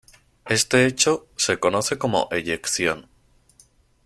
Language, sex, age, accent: Spanish, male, 19-29, España: Centro-Sur peninsular (Madrid, Toledo, Castilla-La Mancha)